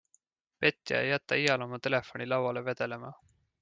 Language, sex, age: Estonian, male, 19-29